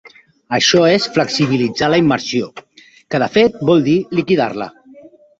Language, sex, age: Catalan, male, 30-39